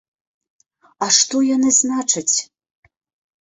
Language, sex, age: Belarusian, female, 50-59